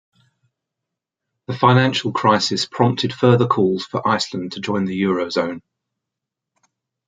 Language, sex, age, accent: English, male, 60-69, England English